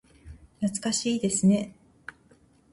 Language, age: Japanese, 50-59